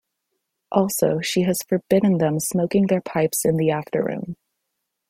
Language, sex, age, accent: English, female, 19-29, United States English